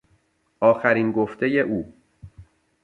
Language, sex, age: Persian, male, 30-39